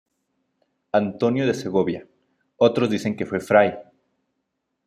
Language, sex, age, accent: Spanish, male, under 19, México